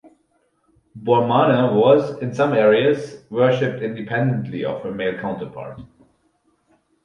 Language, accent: English, German